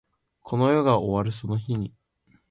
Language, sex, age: Japanese, male, 19-29